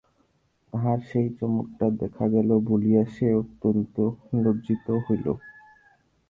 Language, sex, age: Bengali, male, 19-29